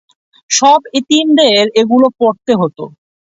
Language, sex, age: Bengali, male, 19-29